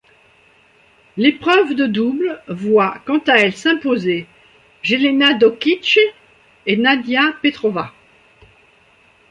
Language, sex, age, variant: French, female, 60-69, Français de métropole